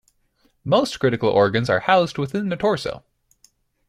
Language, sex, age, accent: English, male, 19-29, United States English